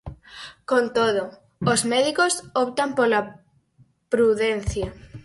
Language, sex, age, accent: Galician, female, under 19, Normativo (estándar)